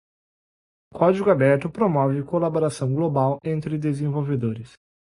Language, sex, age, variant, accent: Portuguese, male, 19-29, Portuguese (Brasil), Gaucho